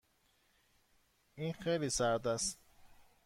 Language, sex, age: Persian, male, 30-39